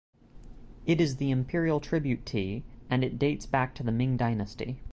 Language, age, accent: English, 19-29, United States English